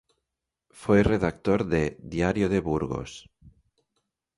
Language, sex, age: Galician, male, 40-49